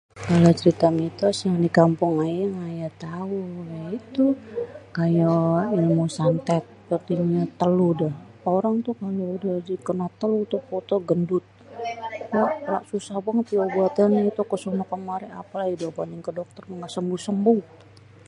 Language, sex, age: Betawi, male, 40-49